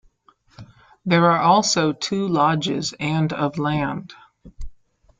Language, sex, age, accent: English, female, 50-59, United States English